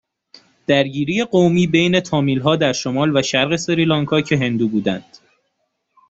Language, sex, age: Persian, male, 19-29